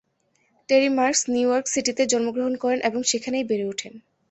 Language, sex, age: Bengali, female, 19-29